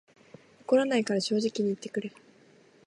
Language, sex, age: Japanese, female, 19-29